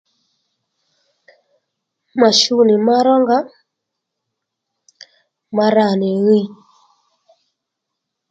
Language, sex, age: Lendu, female, 30-39